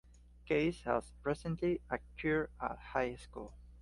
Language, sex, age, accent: English, male, 19-29, United States English